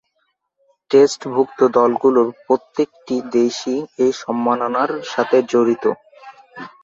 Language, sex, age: Bengali, male, under 19